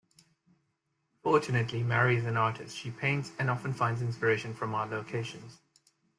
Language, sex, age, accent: English, male, 30-39, England English